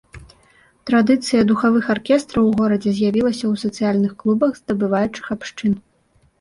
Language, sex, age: Belarusian, female, 19-29